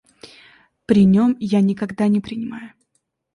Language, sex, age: Russian, female, 19-29